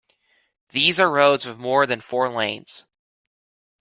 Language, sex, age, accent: English, male, 19-29, United States English